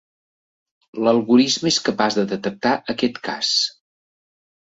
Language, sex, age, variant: Catalan, male, 50-59, Central